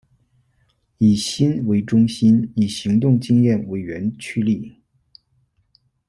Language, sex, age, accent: Chinese, male, 40-49, 出生地：河南省